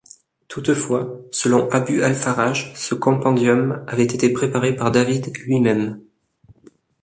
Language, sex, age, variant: French, male, 19-29, Français de métropole